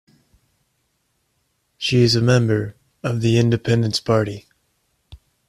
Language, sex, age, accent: English, male, 19-29, England English